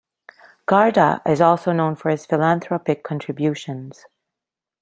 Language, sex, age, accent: English, female, 40-49, Canadian English